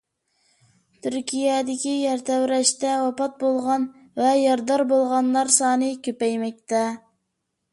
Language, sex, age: Uyghur, male, under 19